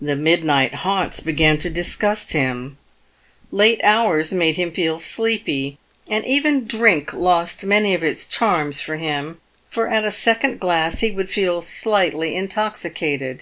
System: none